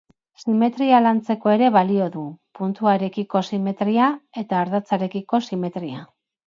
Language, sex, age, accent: Basque, female, 40-49, Erdialdekoa edo Nafarra (Gipuzkoa, Nafarroa)